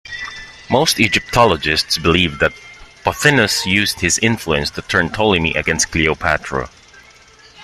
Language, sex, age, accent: English, male, 30-39, Filipino